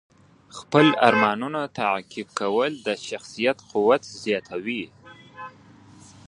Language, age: Pashto, 19-29